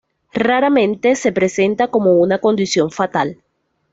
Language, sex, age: Spanish, female, 19-29